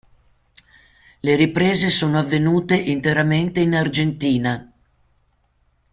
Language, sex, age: Italian, female, 60-69